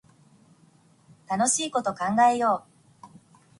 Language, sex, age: Japanese, female, 19-29